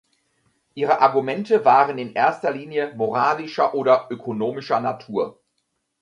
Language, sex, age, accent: German, male, 50-59, Deutschland Deutsch